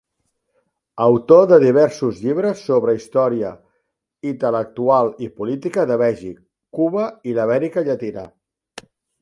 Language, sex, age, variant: Catalan, male, 50-59, Central